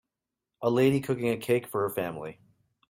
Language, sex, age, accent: English, male, 30-39, United States English